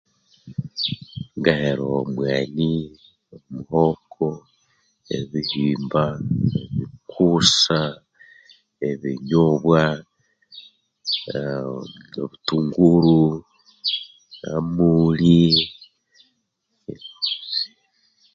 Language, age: Konzo, 50-59